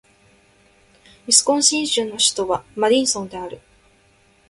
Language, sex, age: Japanese, female, 19-29